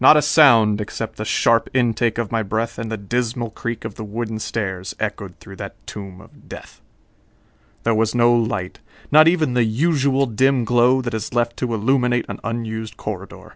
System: none